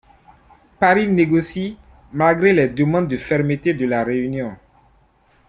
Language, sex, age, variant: French, male, 30-39, Français d'Afrique subsaharienne et des îles africaines